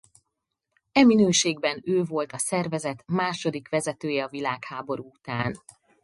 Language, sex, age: Hungarian, female, 40-49